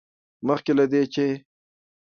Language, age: Pashto, 30-39